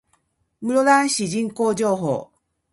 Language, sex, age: Japanese, female, 50-59